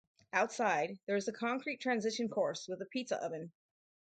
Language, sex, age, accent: English, female, 50-59, United States English